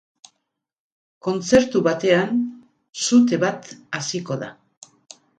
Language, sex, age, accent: Basque, female, 50-59, Mendebalekoa (Araba, Bizkaia, Gipuzkoako mendebaleko herri batzuk)